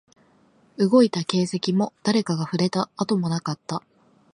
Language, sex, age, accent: Japanese, female, 19-29, 標準語